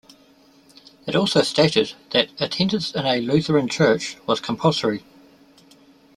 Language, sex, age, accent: English, male, 30-39, New Zealand English